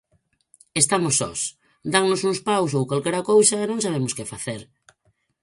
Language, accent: Galician, Normativo (estándar)